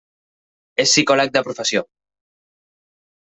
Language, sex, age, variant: Catalan, male, 19-29, Central